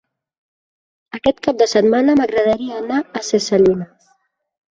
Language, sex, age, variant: Catalan, female, 30-39, Central